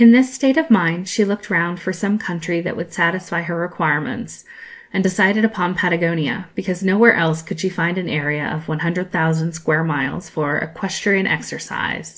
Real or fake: real